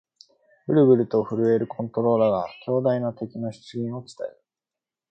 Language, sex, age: Japanese, male, 19-29